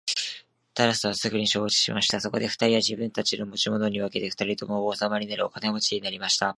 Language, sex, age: Japanese, male, 19-29